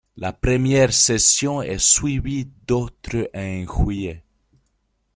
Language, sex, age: French, male, 19-29